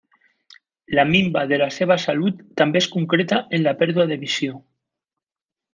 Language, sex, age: Catalan, male, 50-59